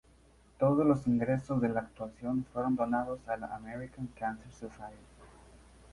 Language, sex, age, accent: Spanish, male, 19-29, México